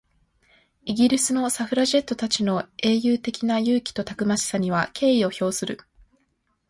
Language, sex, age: Japanese, female, 19-29